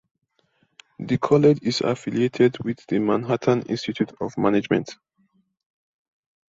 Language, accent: English, England English